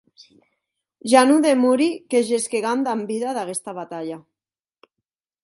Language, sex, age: Occitan, female, 30-39